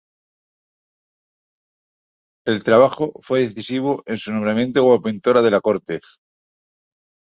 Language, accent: Spanish, España: Centro-Sur peninsular (Madrid, Toledo, Castilla-La Mancha)